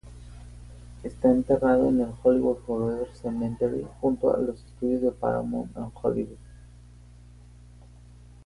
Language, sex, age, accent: Spanish, male, 19-29, México